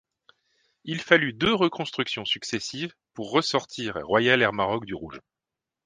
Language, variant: French, Français de métropole